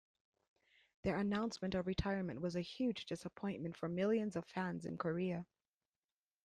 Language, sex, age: English, female, 40-49